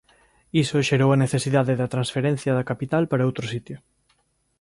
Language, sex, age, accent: Galician, male, 30-39, Normativo (estándar)